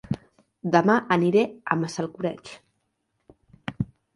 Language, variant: Catalan, Central